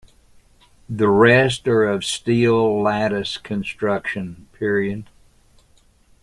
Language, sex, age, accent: English, male, 80-89, United States English